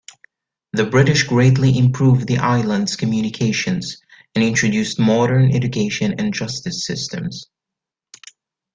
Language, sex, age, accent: English, male, 19-29, United States English